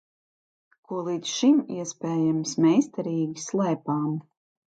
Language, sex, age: Latvian, female, 30-39